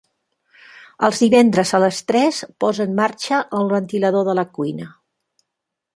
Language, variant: Catalan, Septentrional